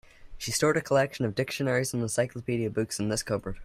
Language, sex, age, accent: English, male, under 19, Irish English